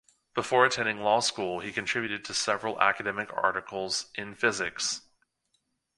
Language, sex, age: English, male, 30-39